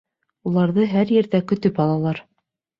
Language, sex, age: Bashkir, female, 30-39